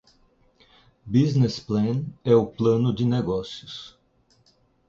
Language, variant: Portuguese, Portuguese (Brasil)